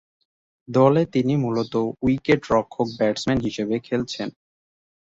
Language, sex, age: Bengali, male, 19-29